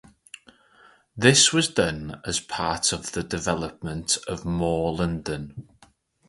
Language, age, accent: English, 30-39, Welsh English